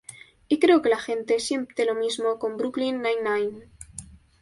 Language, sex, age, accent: Spanish, female, 19-29, España: Centro-Sur peninsular (Madrid, Toledo, Castilla-La Mancha)